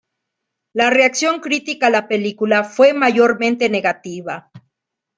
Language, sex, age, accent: Spanish, female, 40-49, México